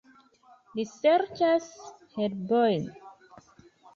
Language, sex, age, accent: Esperanto, female, 30-39, Internacia